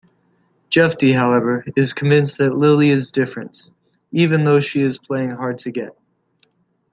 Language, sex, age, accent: English, male, 19-29, United States English